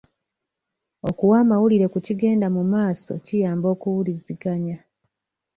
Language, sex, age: Ganda, female, 19-29